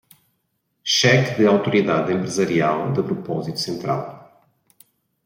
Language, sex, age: Portuguese, male, 40-49